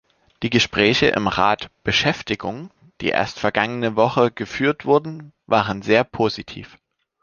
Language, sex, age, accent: German, male, 30-39, Deutschland Deutsch